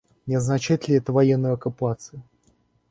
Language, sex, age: Russian, male, 19-29